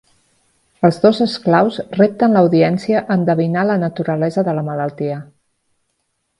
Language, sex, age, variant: Catalan, female, 40-49, Central